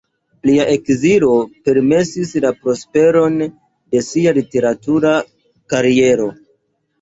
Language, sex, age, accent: Esperanto, male, 30-39, Internacia